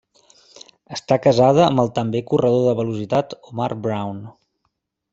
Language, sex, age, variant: Catalan, male, 30-39, Central